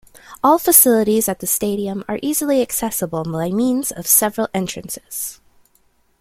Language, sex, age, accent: English, female, 19-29, United States English